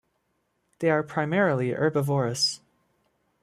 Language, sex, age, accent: English, male, 19-29, United States English